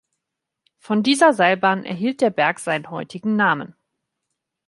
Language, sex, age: German, female, 19-29